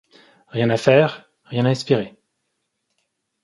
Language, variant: French, Français de métropole